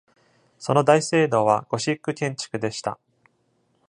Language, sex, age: Japanese, male, 30-39